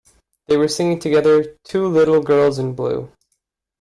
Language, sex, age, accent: English, male, 19-29, Canadian English